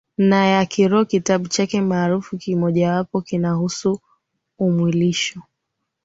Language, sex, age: Swahili, female, 19-29